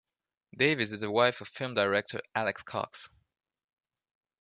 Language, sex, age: English, male, 19-29